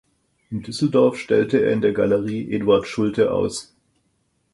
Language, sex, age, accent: German, male, 50-59, Deutschland Deutsch